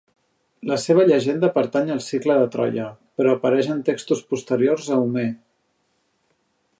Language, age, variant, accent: Catalan, 30-39, Central, central